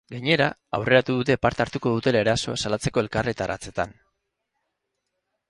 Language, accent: Basque, Erdialdekoa edo Nafarra (Gipuzkoa, Nafarroa)